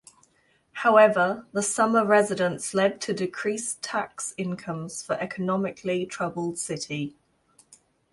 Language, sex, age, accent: English, female, 19-29, England English